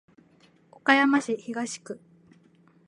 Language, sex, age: Japanese, female, 19-29